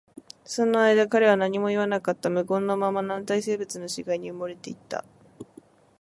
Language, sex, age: Japanese, female, 19-29